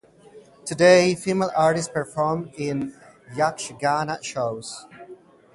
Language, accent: English, United States English